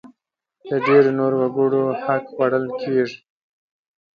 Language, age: Pashto, 30-39